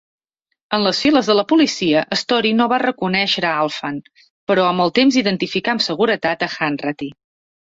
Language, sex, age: Catalan, female, 40-49